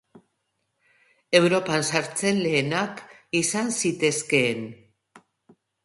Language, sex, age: Basque, female, 50-59